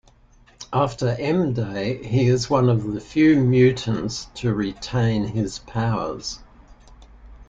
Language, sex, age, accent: English, male, 80-89, Australian English